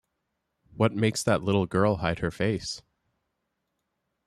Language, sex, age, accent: English, male, 19-29, Canadian English